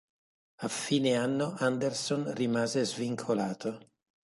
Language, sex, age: Italian, male, 60-69